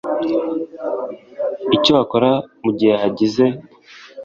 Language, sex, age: Kinyarwanda, male, 19-29